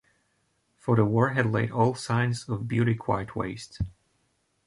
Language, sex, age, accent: English, male, 19-29, United States English